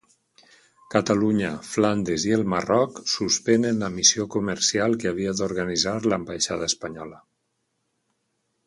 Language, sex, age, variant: Catalan, male, 60-69, Valencià central